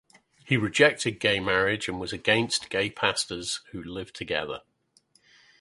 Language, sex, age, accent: English, male, 50-59, England English